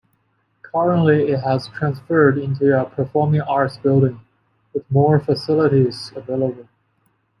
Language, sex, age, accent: English, male, 19-29, Hong Kong English